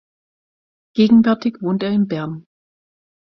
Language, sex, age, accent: German, female, 50-59, Deutschland Deutsch